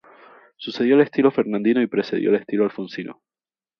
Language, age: Spanish, 19-29